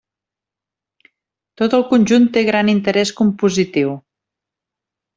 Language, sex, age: Catalan, female, 50-59